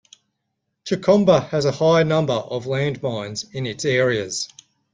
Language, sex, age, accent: English, male, 40-49, Australian English